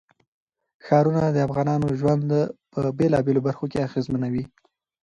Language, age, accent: Pashto, 30-39, پکتیا ولایت، احمدزی